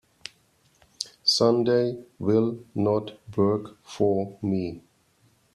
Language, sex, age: English, male, 40-49